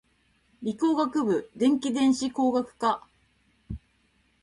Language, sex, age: Japanese, female, 30-39